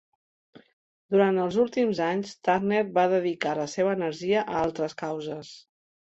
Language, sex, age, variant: Catalan, female, 50-59, Central